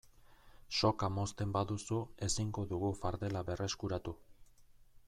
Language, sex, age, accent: Basque, male, 40-49, Erdialdekoa edo Nafarra (Gipuzkoa, Nafarroa)